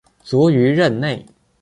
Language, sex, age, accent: Chinese, male, 19-29, 出生地：福建省